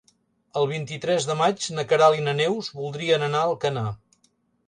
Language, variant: Catalan, Central